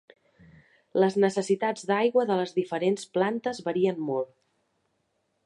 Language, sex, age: Catalan, female, 30-39